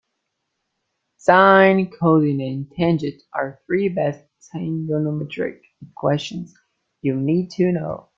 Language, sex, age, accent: English, male, under 19, United States English